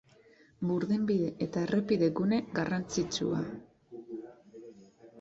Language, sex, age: Basque, female, 30-39